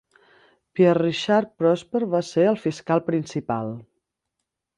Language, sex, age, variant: Catalan, female, 30-39, Central